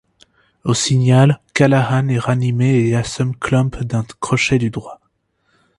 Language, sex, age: French, male, 19-29